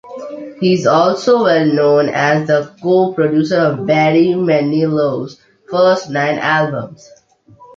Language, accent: English, India and South Asia (India, Pakistan, Sri Lanka)